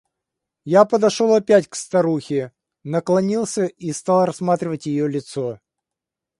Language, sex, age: Russian, male, 50-59